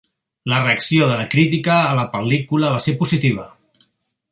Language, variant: Catalan, Central